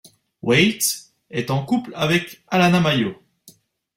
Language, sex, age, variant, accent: French, male, 30-39, Français d'Europe, Français de Suisse